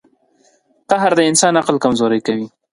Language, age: Pashto, 30-39